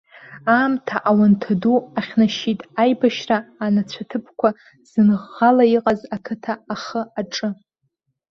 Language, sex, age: Abkhazian, female, 19-29